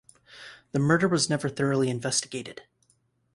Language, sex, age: English, male, 19-29